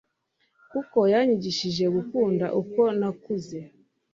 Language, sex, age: Kinyarwanda, female, 30-39